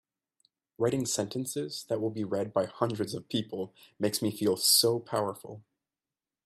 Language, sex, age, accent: English, male, 19-29, Australian English